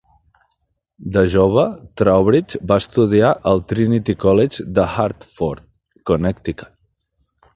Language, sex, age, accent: Catalan, male, 40-49, Empordanès